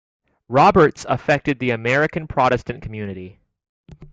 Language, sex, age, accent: English, male, 19-29, United States English